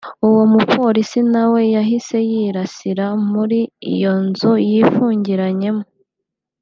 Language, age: Kinyarwanda, 19-29